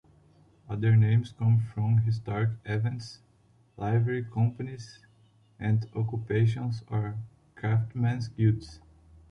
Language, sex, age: English, male, 30-39